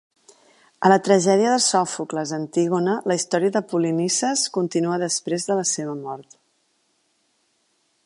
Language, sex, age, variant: Catalan, female, 40-49, Central